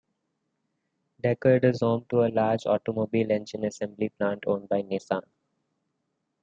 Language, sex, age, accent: English, male, 19-29, India and South Asia (India, Pakistan, Sri Lanka)